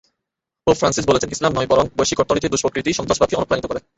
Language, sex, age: Bengali, male, 19-29